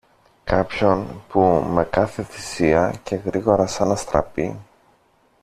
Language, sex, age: Greek, male, 30-39